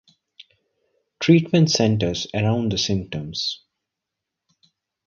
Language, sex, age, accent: English, male, 30-39, India and South Asia (India, Pakistan, Sri Lanka)